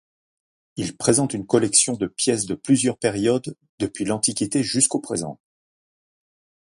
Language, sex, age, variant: French, male, 50-59, Français de métropole